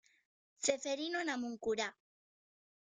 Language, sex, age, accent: Spanish, female, under 19, España: Norte peninsular (Asturias, Castilla y León, Cantabria, País Vasco, Navarra, Aragón, La Rioja, Guadalajara, Cuenca)